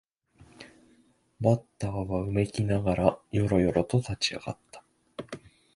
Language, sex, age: Japanese, male, 19-29